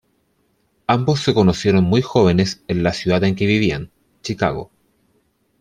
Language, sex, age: Spanish, male, 30-39